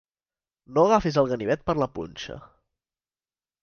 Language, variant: Catalan, Central